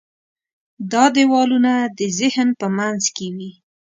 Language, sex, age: Pashto, female, 19-29